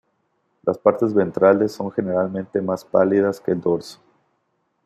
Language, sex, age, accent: Spanish, male, 30-39, México